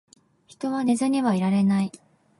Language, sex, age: Japanese, female, 19-29